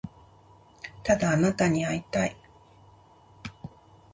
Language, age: Japanese, 40-49